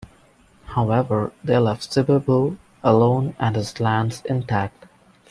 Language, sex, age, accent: English, male, 19-29, India and South Asia (India, Pakistan, Sri Lanka)